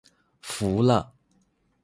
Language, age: Chinese, 19-29